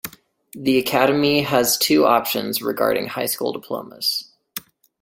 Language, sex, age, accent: English, male, 19-29, United States English